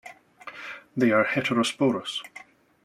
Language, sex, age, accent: English, male, 40-49, Scottish English